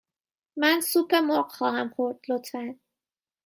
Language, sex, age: Persian, female, 30-39